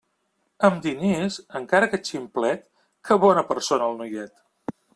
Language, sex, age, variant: Catalan, male, 50-59, Central